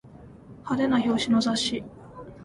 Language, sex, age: Japanese, female, 19-29